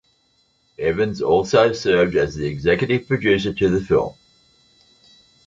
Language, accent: English, Australian English